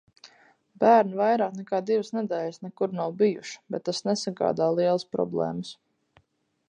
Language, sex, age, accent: Latvian, female, 30-39, bez akcenta